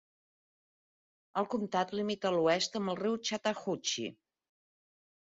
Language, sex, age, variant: Catalan, female, 60-69, Central